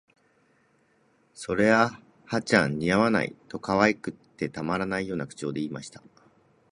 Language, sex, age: Japanese, male, 40-49